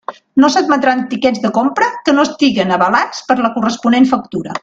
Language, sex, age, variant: Catalan, female, 40-49, Nord-Occidental